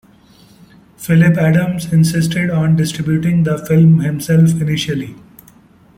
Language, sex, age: English, male, 40-49